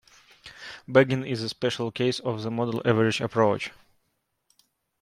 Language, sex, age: English, male, 30-39